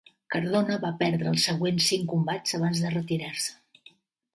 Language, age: Catalan, 60-69